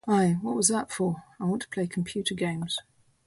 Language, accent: English, England English